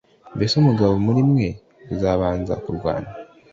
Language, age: Kinyarwanda, 19-29